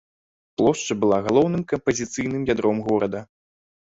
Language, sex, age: Belarusian, male, 19-29